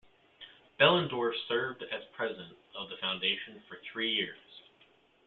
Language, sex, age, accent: English, male, 19-29, United States English